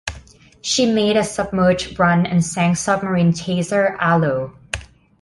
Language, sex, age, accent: English, female, 19-29, United States English